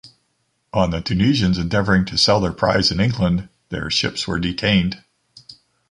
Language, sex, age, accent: English, male, 50-59, United States English